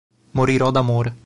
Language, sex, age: Italian, male, 19-29